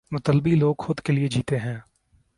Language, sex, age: Urdu, male, 19-29